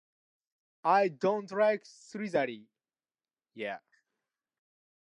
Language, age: English, 19-29